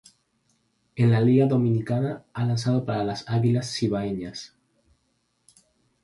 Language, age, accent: Spanish, 19-29, España: Islas Canarias